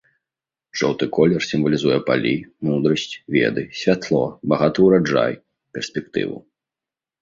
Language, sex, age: Belarusian, male, 19-29